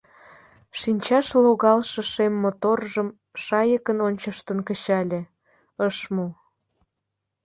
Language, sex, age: Mari, female, 19-29